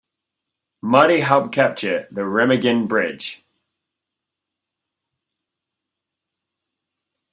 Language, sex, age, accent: English, male, 40-49, United States English